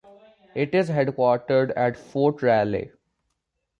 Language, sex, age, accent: English, male, under 19, India and South Asia (India, Pakistan, Sri Lanka)